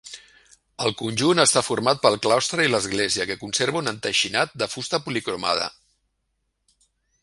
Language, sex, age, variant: Catalan, male, 50-59, Central